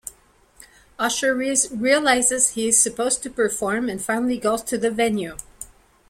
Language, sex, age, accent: English, female, 40-49, Canadian English